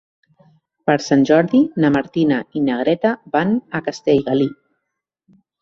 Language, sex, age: Catalan, female, 30-39